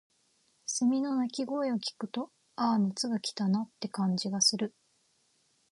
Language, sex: Japanese, female